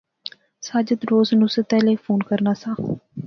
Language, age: Pahari-Potwari, 19-29